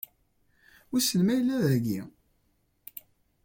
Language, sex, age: Kabyle, male, 19-29